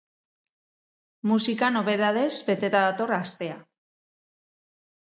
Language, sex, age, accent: Basque, female, 40-49, Mendebalekoa (Araba, Bizkaia, Gipuzkoako mendebaleko herri batzuk)